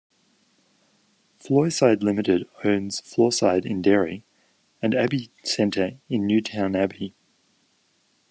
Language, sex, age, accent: English, male, 30-39, Australian English